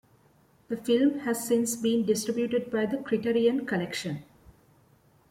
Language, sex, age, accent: English, female, 19-29, India and South Asia (India, Pakistan, Sri Lanka)